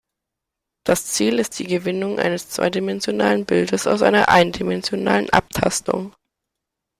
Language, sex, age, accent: German, male, under 19, Deutschland Deutsch